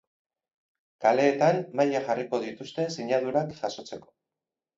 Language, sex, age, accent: Basque, male, 50-59, Erdialdekoa edo Nafarra (Gipuzkoa, Nafarroa)